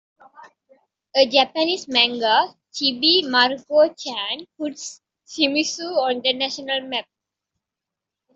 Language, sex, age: English, female, 19-29